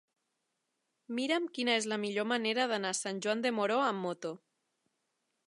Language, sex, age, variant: Catalan, female, 30-39, Nord-Occidental